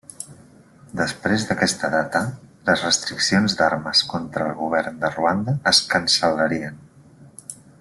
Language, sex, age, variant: Catalan, male, 40-49, Central